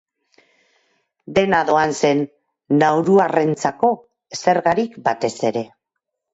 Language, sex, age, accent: Basque, female, 50-59, Mendebalekoa (Araba, Bizkaia, Gipuzkoako mendebaleko herri batzuk)